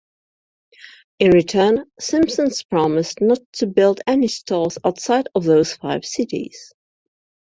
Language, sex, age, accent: English, female, 40-49, England English